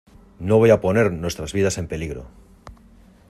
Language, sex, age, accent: Spanish, male, 40-49, España: Norte peninsular (Asturias, Castilla y León, Cantabria, País Vasco, Navarra, Aragón, La Rioja, Guadalajara, Cuenca)